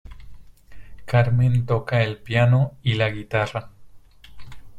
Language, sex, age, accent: Spanish, male, 30-39, Andino-Pacífico: Colombia, Perú, Ecuador, oeste de Bolivia y Venezuela andina